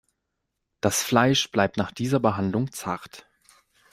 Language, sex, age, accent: German, male, 19-29, Deutschland Deutsch